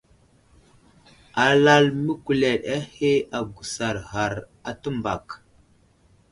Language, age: Wuzlam, 19-29